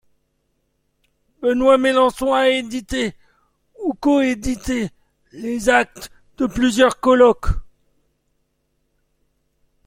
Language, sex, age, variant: French, male, 40-49, Français de métropole